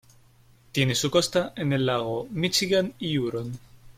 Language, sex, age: Spanish, male, 19-29